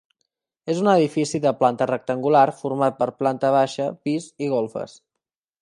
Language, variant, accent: Catalan, Central, gironí